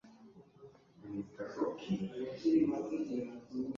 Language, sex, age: Kinyarwanda, male, 19-29